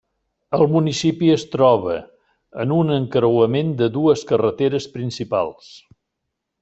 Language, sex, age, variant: Catalan, male, 60-69, Central